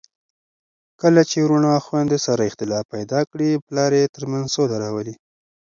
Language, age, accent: Pashto, 30-39, پکتیا ولایت، احمدزی